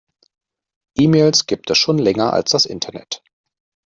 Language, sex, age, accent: German, male, 30-39, Deutschland Deutsch